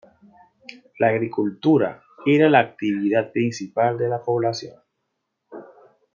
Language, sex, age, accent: Spanish, male, 40-49, Caribe: Cuba, Venezuela, Puerto Rico, República Dominicana, Panamá, Colombia caribeña, México caribeño, Costa del golfo de México